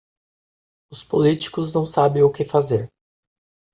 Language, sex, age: Portuguese, female, 30-39